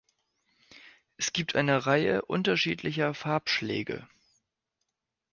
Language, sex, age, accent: German, male, 19-29, Deutschland Deutsch